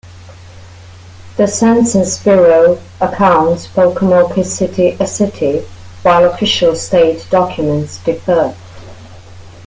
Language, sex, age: English, female, 30-39